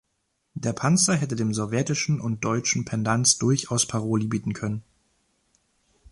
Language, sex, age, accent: German, male, 19-29, Deutschland Deutsch